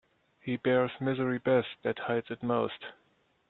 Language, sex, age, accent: English, male, 19-29, England English